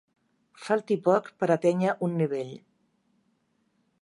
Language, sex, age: Catalan, female, 60-69